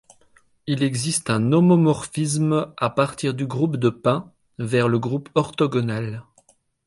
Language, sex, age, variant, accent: French, male, 30-39, Français d'Europe, Français de Belgique